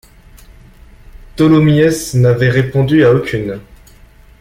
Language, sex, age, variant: French, male, under 19, Français de métropole